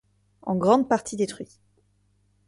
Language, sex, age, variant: French, female, 19-29, Français de métropole